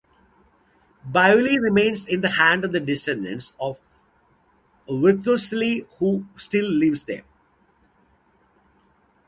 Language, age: English, 50-59